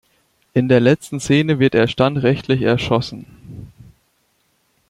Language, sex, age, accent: German, male, 19-29, Deutschland Deutsch